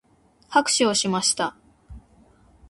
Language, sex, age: Japanese, female, 19-29